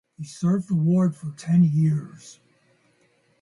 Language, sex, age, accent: English, male, 70-79, United States English